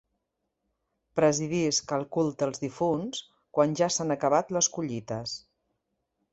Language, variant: Catalan, Central